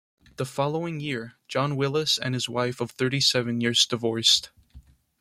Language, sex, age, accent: English, male, 19-29, United States English